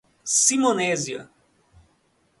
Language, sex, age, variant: Portuguese, male, 30-39, Portuguese (Brasil)